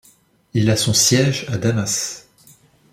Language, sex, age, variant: French, male, 19-29, Français de métropole